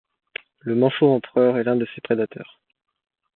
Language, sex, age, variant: French, male, 19-29, Français de métropole